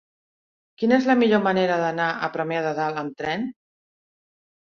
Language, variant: Catalan, Central